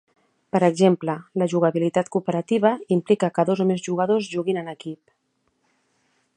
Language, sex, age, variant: Catalan, female, 50-59, Central